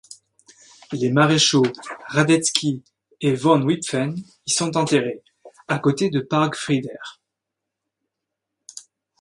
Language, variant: French, Français de métropole